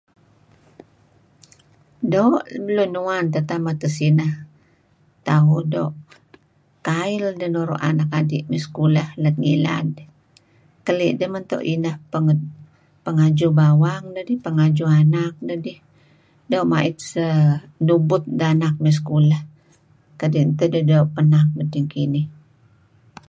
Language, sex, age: Kelabit, female, 60-69